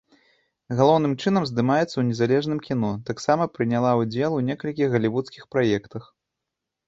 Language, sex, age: Belarusian, male, 19-29